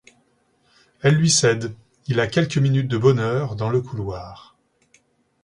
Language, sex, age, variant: French, male, 40-49, Français de métropole